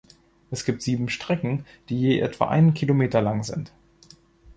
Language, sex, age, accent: German, male, under 19, Deutschland Deutsch